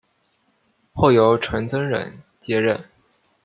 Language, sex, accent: Chinese, male, 出生地：湖北省